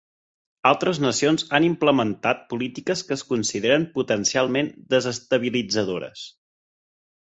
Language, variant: Catalan, Central